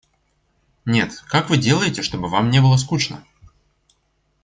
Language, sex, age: Russian, male, under 19